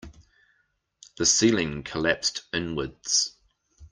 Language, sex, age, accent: English, male, 40-49, New Zealand English